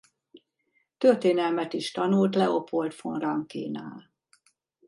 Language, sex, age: Hungarian, female, 50-59